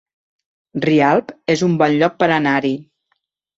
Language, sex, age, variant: Catalan, female, 50-59, Central